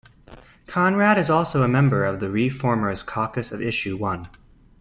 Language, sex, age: English, male, 19-29